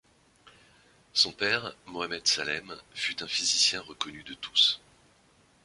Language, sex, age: French, male, 50-59